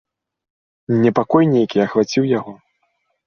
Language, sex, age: Belarusian, male, 19-29